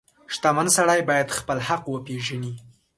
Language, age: Pashto, 19-29